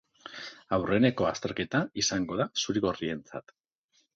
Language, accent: Basque, Mendebalekoa (Araba, Bizkaia, Gipuzkoako mendebaleko herri batzuk)